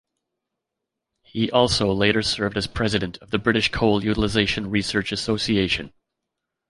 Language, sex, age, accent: English, male, 40-49, Canadian English